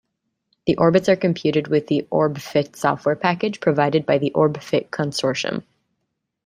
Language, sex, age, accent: English, female, 30-39, United States English